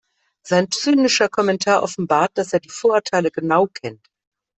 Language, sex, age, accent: German, female, 50-59, Deutschland Deutsch